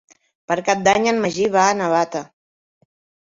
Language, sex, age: Catalan, female, 50-59